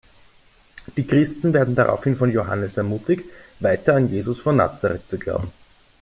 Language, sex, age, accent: German, male, 19-29, Österreichisches Deutsch